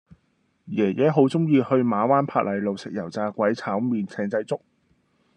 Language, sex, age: Cantonese, male, 19-29